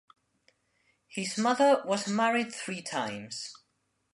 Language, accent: English, England English